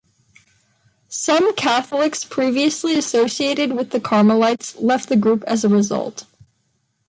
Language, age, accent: English, 19-29, United States English